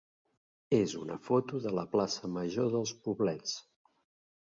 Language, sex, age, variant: Catalan, male, 50-59, Central